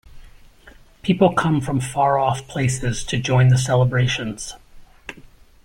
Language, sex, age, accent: English, male, 50-59, United States English